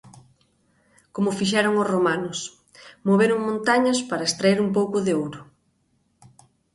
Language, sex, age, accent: Galician, female, 30-39, Normativo (estándar)